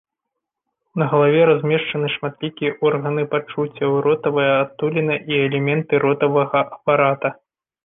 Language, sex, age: Belarusian, male, 30-39